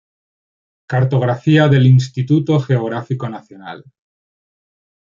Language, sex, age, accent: Spanish, male, 40-49, España: Norte peninsular (Asturias, Castilla y León, Cantabria, País Vasco, Navarra, Aragón, La Rioja, Guadalajara, Cuenca)